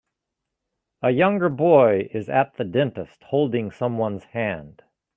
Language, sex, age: English, male, 50-59